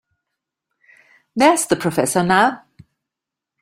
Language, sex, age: English, female, 40-49